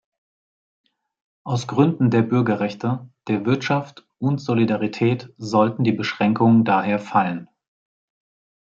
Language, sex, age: German, male, 40-49